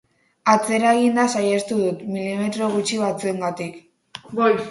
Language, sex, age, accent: Basque, female, under 19, Mendebalekoa (Araba, Bizkaia, Gipuzkoako mendebaleko herri batzuk)